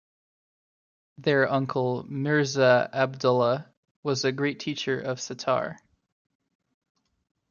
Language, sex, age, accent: English, male, 19-29, United States English